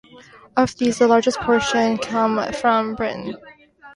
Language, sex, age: English, female, 19-29